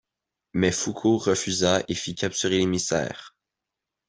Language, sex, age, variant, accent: French, male, under 19, Français d'Amérique du Nord, Français du Canada